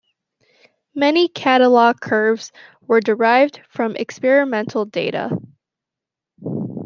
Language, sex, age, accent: English, female, under 19, United States English